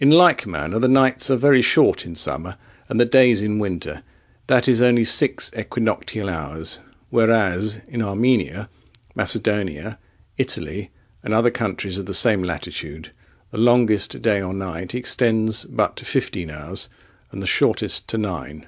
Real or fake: real